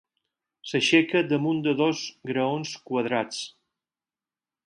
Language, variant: Catalan, Balear